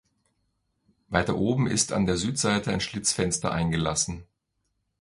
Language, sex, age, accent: German, male, 50-59, Deutschland Deutsch